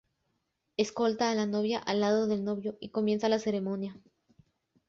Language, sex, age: Spanish, female, under 19